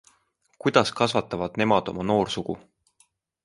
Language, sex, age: Estonian, male, 19-29